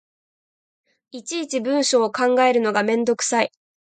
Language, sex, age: Japanese, female, 19-29